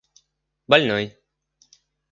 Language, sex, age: Russian, male, 19-29